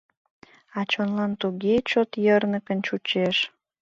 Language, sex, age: Mari, female, 19-29